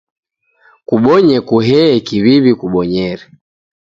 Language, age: Taita, 19-29